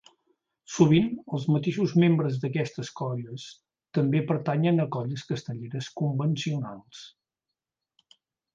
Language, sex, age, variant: Catalan, male, 60-69, Central